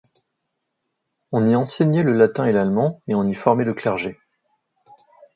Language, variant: French, Français de métropole